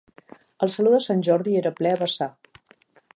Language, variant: Catalan, Central